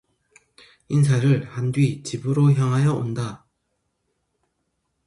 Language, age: Korean, 50-59